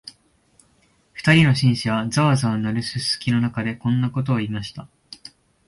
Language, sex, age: Japanese, male, 19-29